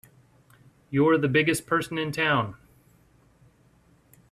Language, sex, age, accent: English, male, 40-49, United States English